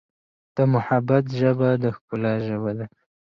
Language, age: Pashto, 19-29